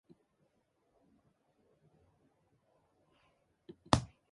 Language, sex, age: English, female, 19-29